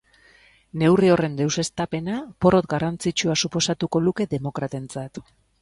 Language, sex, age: Basque, female, 40-49